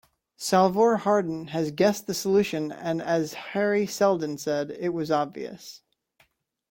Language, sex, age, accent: English, male, 19-29, United States English